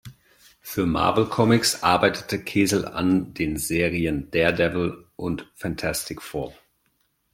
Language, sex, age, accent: German, male, 30-39, Deutschland Deutsch